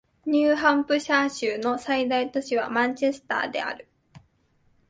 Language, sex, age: Japanese, female, 19-29